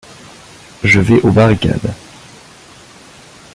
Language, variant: French, Français de métropole